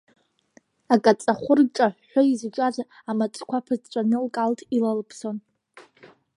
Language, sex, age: Abkhazian, female, under 19